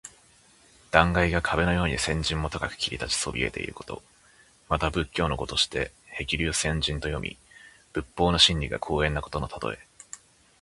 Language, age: Japanese, 19-29